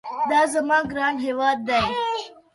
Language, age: Pashto, 19-29